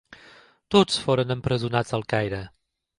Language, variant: Catalan, Septentrional